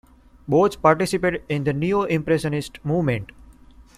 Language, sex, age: English, male, 19-29